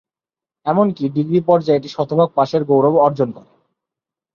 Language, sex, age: Bengali, male, 19-29